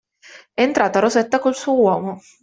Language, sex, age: Italian, female, 19-29